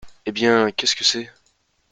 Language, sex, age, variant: French, male, 19-29, Français de métropole